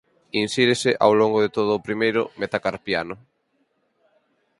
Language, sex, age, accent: Galician, male, 19-29, Normativo (estándar)